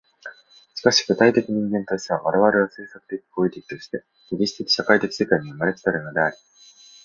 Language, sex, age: Japanese, male, 19-29